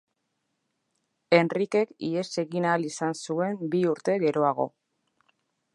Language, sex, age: Basque, female, 30-39